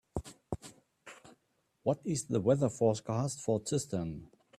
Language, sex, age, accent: English, male, 60-69, Southern African (South Africa, Zimbabwe, Namibia)